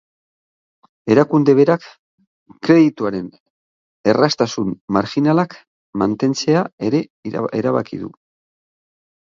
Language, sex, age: Basque, male, 60-69